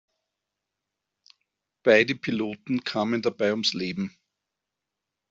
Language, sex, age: German, male, 50-59